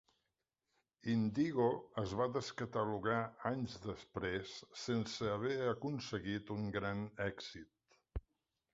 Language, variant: Catalan, Central